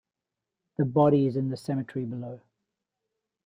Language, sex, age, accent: English, male, 30-39, Australian English